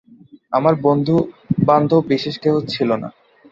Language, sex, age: Bengali, male, 19-29